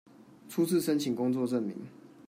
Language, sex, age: Chinese, male, 19-29